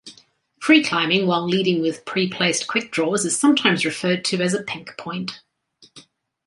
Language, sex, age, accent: English, female, 50-59, Australian English